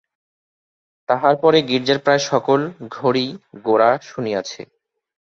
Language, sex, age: Bengali, male, 30-39